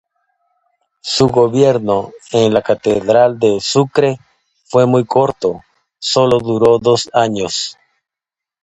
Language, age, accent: Spanish, 50-59, América central